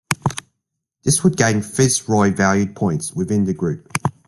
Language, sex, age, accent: English, male, 19-29, Australian English